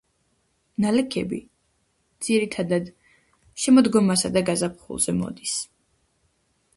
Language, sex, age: Georgian, female, under 19